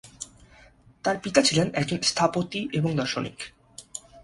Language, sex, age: Bengali, male, under 19